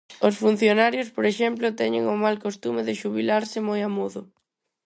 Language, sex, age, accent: Galician, female, under 19, Neofalante